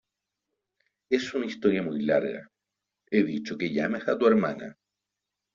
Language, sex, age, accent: Spanish, male, 30-39, Chileno: Chile, Cuyo